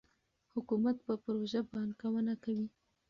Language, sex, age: Pashto, female, 19-29